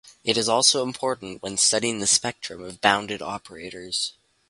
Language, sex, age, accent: English, male, under 19, Canadian English